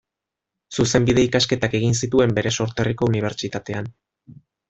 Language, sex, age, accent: Basque, male, 30-39, Mendebalekoa (Araba, Bizkaia, Gipuzkoako mendebaleko herri batzuk)